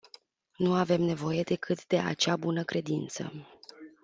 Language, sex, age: Romanian, female, 19-29